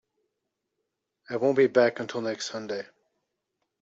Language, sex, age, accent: English, male, 40-49, Canadian English